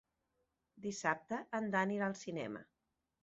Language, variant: Catalan, Central